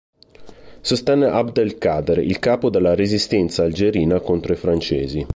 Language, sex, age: Italian, male, 30-39